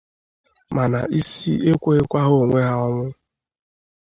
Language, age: Igbo, 30-39